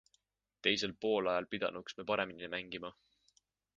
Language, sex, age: Estonian, male, 19-29